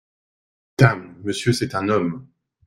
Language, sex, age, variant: French, male, 40-49, Français de métropole